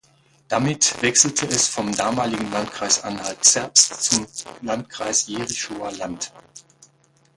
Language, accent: German, Deutschland Deutsch